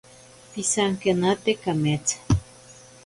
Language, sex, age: Ashéninka Perené, female, 40-49